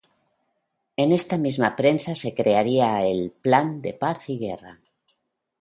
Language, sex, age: Spanish, female, 60-69